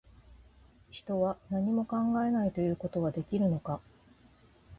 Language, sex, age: Japanese, female, 40-49